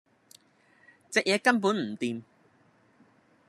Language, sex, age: Cantonese, female, 19-29